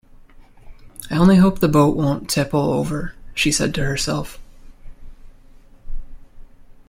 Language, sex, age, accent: English, male, 19-29, United States English